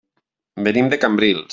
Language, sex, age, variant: Catalan, male, 40-49, Nord-Occidental